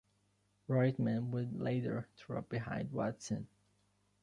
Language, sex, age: English, male, 19-29